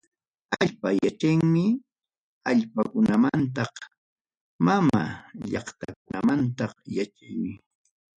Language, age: Ayacucho Quechua, 60-69